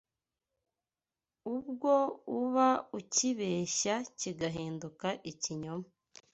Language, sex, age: Kinyarwanda, female, 19-29